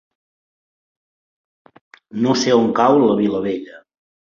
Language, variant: Catalan, Central